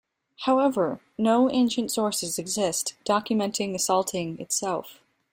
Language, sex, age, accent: English, female, 19-29, United States English